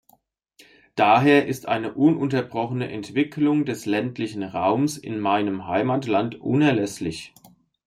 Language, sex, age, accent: German, male, 30-39, Deutschland Deutsch